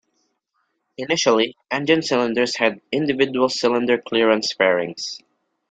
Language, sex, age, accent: English, male, 19-29, Filipino